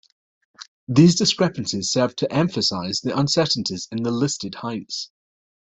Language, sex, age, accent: English, male, 40-49, Scottish English